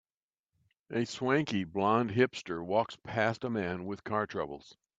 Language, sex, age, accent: English, male, 70-79, United States English